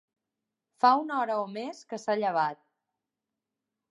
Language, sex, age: Catalan, female, 30-39